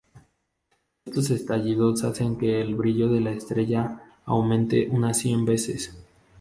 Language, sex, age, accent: Spanish, male, 19-29, México